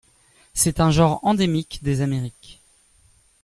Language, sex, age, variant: French, male, 30-39, Français de métropole